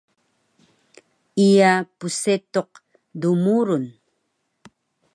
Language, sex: Taroko, female